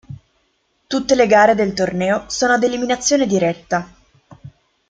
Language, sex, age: Italian, female, 19-29